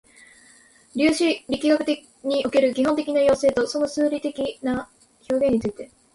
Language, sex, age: Japanese, female, 19-29